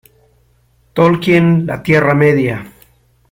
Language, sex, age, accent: Spanish, male, 70-79, México